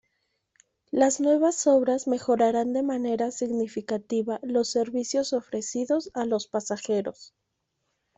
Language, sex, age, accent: Spanish, female, 19-29, México